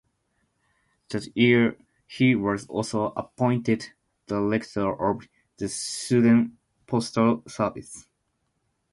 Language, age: English, 19-29